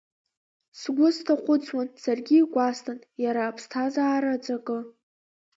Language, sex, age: Abkhazian, female, under 19